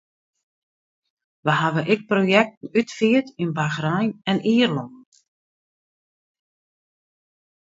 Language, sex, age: Western Frisian, female, 60-69